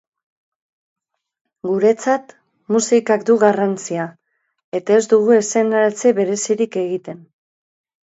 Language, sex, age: Basque, female, 50-59